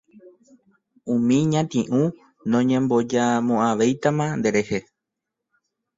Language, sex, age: Guarani, male, 19-29